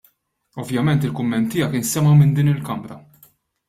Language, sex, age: Maltese, male, 30-39